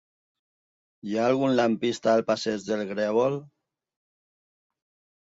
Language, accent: Catalan, valencià